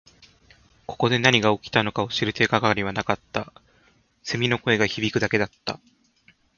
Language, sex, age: Japanese, male, 19-29